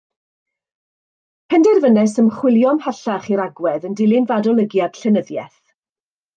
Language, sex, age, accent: Welsh, female, 50-59, Y Deyrnas Unedig Cymraeg